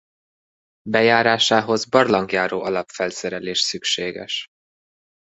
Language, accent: Hungarian, budapesti